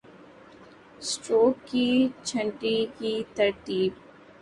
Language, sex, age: Urdu, female, 19-29